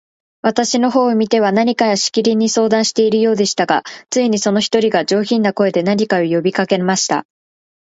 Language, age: Japanese, 19-29